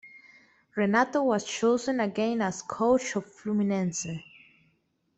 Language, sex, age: English, female, 19-29